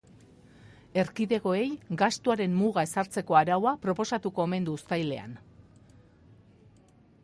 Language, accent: Basque, Mendebalekoa (Araba, Bizkaia, Gipuzkoako mendebaleko herri batzuk)